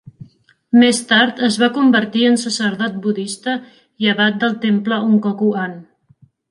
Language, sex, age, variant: Catalan, female, 40-49, Central